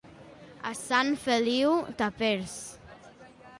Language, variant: Catalan, Septentrional